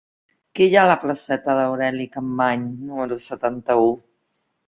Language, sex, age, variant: Catalan, female, 40-49, Central